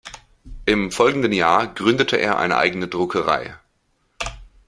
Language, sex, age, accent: German, male, 19-29, Deutschland Deutsch